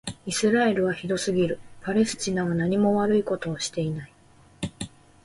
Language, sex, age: Japanese, female, 19-29